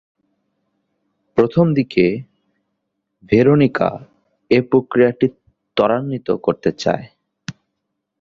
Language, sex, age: Bengali, male, under 19